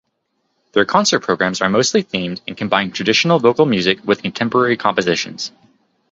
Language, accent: English, United States English